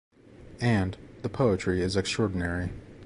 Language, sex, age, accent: English, male, 30-39, United States English